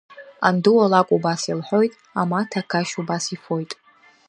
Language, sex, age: Abkhazian, female, under 19